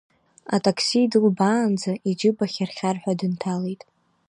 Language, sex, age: Abkhazian, female, under 19